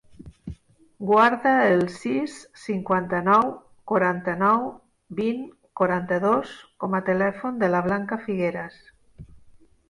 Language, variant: Catalan, Nord-Occidental